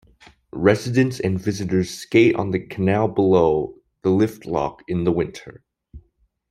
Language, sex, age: English, male, under 19